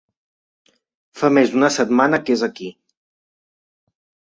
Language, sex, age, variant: Catalan, male, 30-39, Central